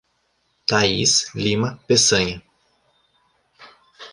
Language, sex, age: Portuguese, male, 19-29